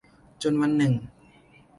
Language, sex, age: Thai, male, 19-29